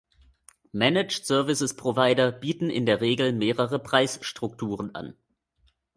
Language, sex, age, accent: German, male, 19-29, Deutschland Deutsch